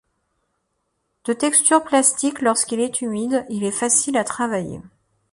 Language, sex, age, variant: French, female, 40-49, Français de métropole